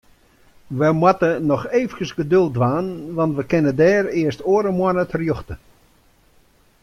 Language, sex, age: Western Frisian, male, 60-69